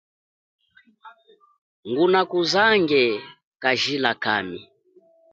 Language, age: Chokwe, 30-39